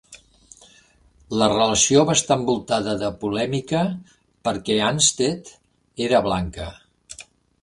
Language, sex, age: Catalan, male, 70-79